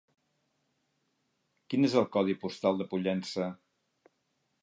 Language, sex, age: Catalan, male, 50-59